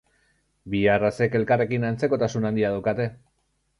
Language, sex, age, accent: Basque, male, 30-39, Erdialdekoa edo Nafarra (Gipuzkoa, Nafarroa)